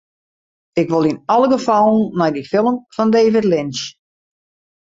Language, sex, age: Western Frisian, female, 50-59